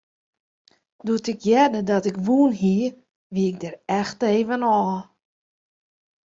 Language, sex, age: Western Frisian, female, 40-49